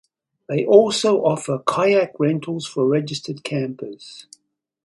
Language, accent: English, Australian English